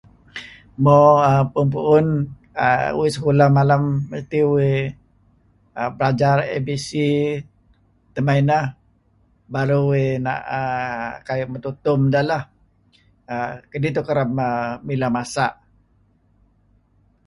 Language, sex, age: Kelabit, male, 70-79